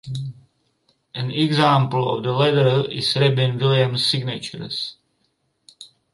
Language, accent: English, United States English; England English